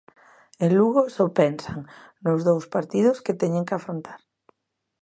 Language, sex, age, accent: Galician, female, 40-49, Normativo (estándar)